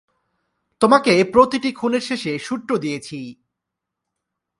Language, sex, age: Bengali, male, 19-29